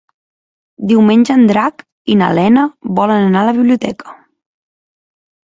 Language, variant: Catalan, Central